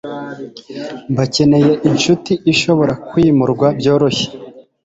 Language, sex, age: Kinyarwanda, male, 19-29